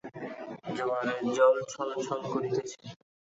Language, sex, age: Bengali, male, 19-29